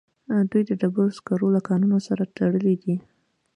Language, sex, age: Pashto, female, 19-29